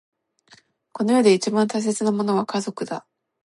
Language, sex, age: Japanese, female, 19-29